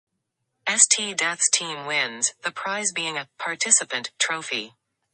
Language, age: English, under 19